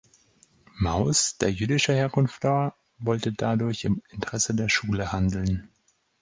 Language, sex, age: German, male, 30-39